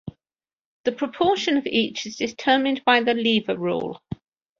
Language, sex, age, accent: English, female, 50-59, England English